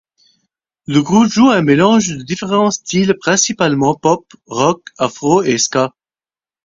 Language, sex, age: French, male, 19-29